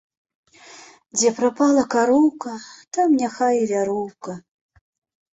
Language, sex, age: Belarusian, female, 50-59